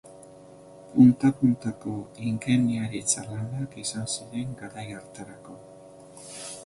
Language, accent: Basque, Mendebalekoa (Araba, Bizkaia, Gipuzkoako mendebaleko herri batzuk)